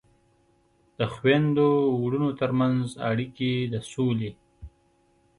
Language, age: Pashto, 30-39